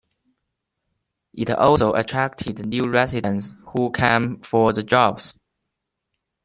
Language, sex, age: English, male, 19-29